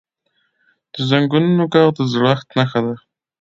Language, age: Pashto, 19-29